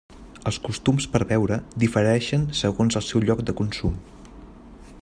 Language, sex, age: Catalan, male, 30-39